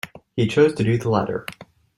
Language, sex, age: English, male, 19-29